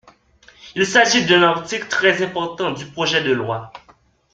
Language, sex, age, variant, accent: French, male, 19-29, Français d'Amérique du Nord, Français du Canada